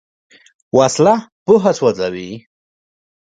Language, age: Pashto, 19-29